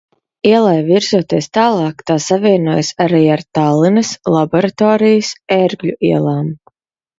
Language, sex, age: Latvian, female, 30-39